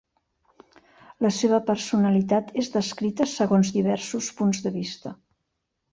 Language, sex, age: Catalan, female, 50-59